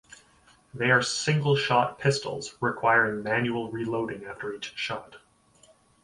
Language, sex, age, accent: English, male, 30-39, Canadian English